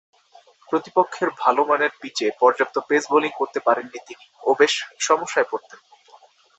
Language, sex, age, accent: Bengali, male, 19-29, Bangla